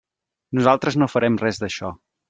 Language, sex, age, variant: Catalan, male, 30-39, Central